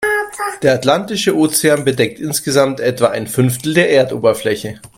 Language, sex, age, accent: German, male, 30-39, Deutschland Deutsch